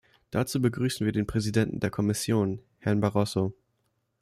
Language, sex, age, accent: German, male, 19-29, Deutschland Deutsch